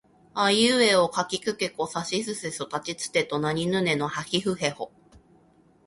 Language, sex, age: Japanese, female, 19-29